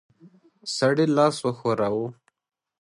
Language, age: Pashto, 19-29